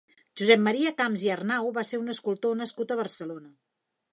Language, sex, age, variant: Catalan, female, 50-59, Central